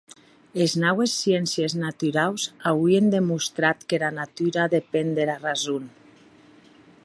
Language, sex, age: Occitan, female, 40-49